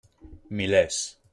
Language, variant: Catalan, Central